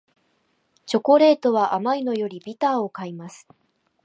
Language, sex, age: Japanese, female, 19-29